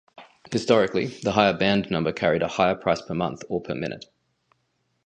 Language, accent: English, Australian English